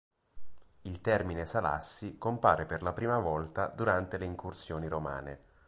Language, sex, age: Italian, male, 19-29